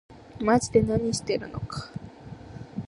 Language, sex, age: Japanese, female, 19-29